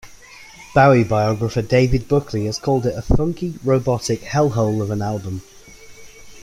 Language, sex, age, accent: English, male, 19-29, England English